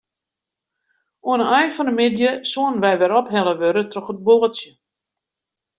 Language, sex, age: Western Frisian, female, 60-69